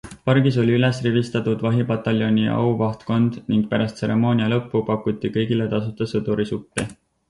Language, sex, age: Estonian, male, 19-29